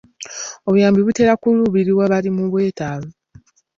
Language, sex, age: Ganda, female, 19-29